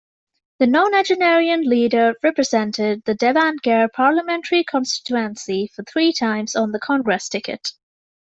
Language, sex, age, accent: English, female, 19-29, England English